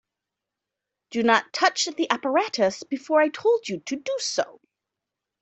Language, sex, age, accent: English, female, 40-49, United States English